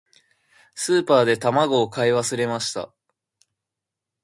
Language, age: Japanese, under 19